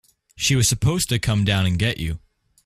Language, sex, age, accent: English, male, under 19, United States English